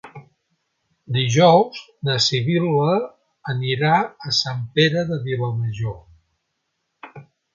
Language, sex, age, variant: Catalan, male, 60-69, Central